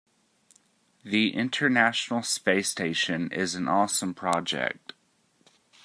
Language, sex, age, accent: English, male, 19-29, United States English